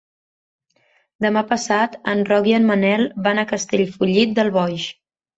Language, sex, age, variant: Catalan, female, 19-29, Central